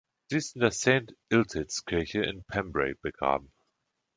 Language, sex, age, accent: German, male, 30-39, Deutschland Deutsch